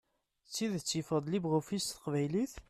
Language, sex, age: Kabyle, male, 30-39